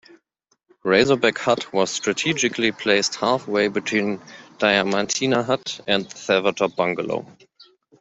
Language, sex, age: English, male, 30-39